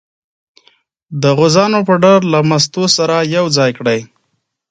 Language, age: Pashto, 19-29